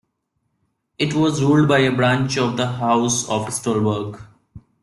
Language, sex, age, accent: English, male, 19-29, India and South Asia (India, Pakistan, Sri Lanka)